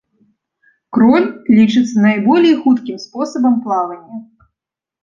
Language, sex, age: Belarusian, female, 19-29